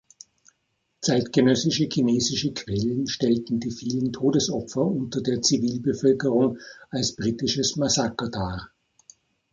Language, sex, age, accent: German, male, 60-69, Österreichisches Deutsch